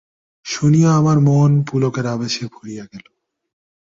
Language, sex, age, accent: Bengali, male, 19-29, প্রমিত